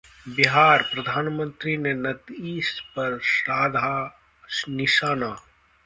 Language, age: Hindi, 40-49